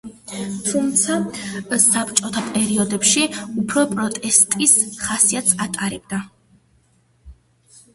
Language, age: Georgian, 30-39